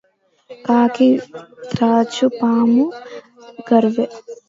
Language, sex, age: Telugu, female, 19-29